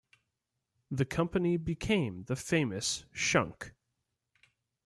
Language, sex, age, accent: English, male, 19-29, United States English